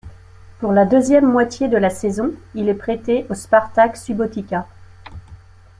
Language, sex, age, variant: French, female, 40-49, Français de métropole